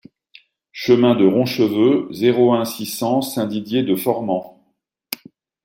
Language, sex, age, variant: French, male, 50-59, Français de métropole